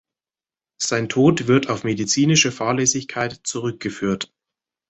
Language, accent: German, Deutschland Deutsch